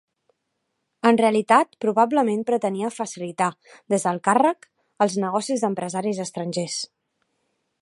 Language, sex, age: Catalan, female, 30-39